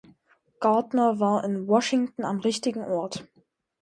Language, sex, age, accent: German, male, under 19, Deutschland Deutsch